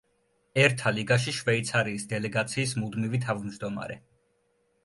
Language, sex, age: Georgian, male, 19-29